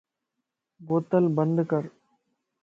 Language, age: Lasi, 19-29